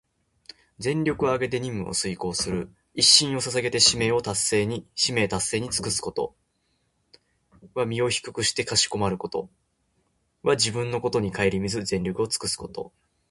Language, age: Japanese, 19-29